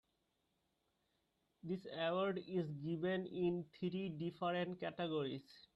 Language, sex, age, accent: English, male, 19-29, India and South Asia (India, Pakistan, Sri Lanka)